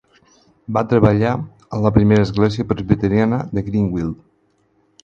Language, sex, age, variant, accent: Catalan, male, 30-39, Balear, balear; aprenent (recent, des del castellà)